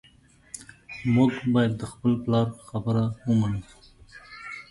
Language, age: Pashto, 30-39